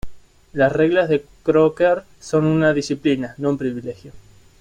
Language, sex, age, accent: Spanish, male, 19-29, Rioplatense: Argentina, Uruguay, este de Bolivia, Paraguay